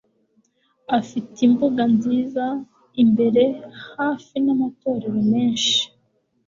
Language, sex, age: Kinyarwanda, female, 19-29